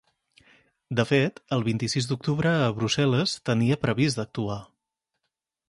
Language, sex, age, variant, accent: Catalan, male, 40-49, Central, central